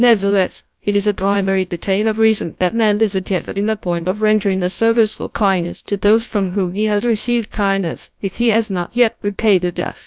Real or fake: fake